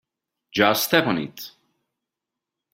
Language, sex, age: English, male, 30-39